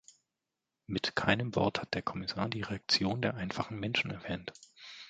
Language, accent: German, Deutschland Deutsch